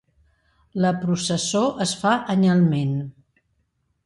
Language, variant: Catalan, Central